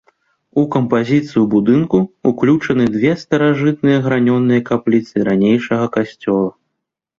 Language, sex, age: Belarusian, male, 30-39